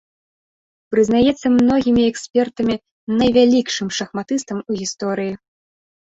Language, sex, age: Belarusian, female, 19-29